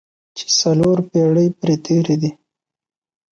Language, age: Pashto, 19-29